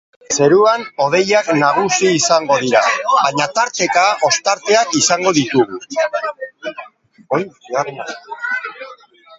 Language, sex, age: Basque, female, 50-59